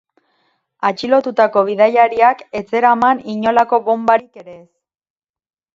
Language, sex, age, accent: Basque, female, 30-39, Erdialdekoa edo Nafarra (Gipuzkoa, Nafarroa)